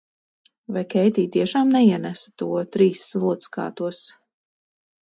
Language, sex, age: Latvian, female, 40-49